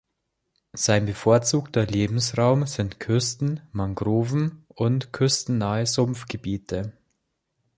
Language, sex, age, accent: German, male, under 19, Deutschland Deutsch